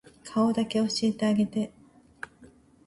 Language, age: Japanese, 50-59